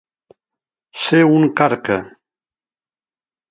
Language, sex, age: Catalan, male, 60-69